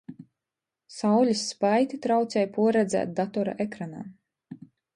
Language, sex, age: Latgalian, female, 30-39